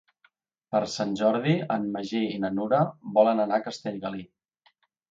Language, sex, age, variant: Catalan, male, 40-49, Central